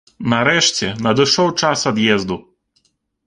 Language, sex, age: Belarusian, male, 30-39